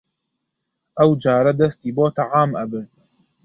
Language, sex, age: Central Kurdish, male, 19-29